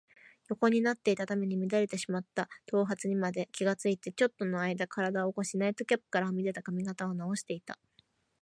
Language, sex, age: Japanese, female, under 19